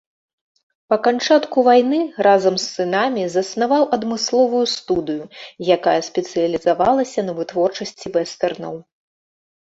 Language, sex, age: Belarusian, female, 40-49